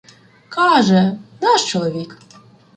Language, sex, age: Ukrainian, female, 19-29